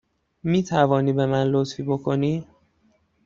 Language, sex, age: Persian, male, 19-29